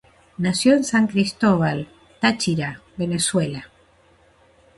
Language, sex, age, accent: Spanish, female, 60-69, Rioplatense: Argentina, Uruguay, este de Bolivia, Paraguay